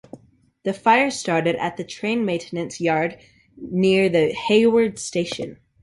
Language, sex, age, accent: English, male, under 19, United States English